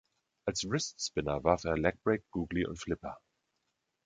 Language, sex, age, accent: German, male, 30-39, Deutschland Deutsch